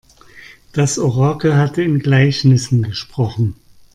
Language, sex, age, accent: German, male, 50-59, Deutschland Deutsch